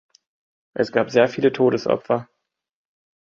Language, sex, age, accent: German, male, 30-39, Deutschland Deutsch